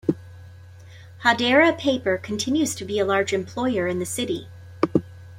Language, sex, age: English, female, 40-49